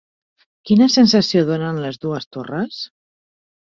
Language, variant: Catalan, Central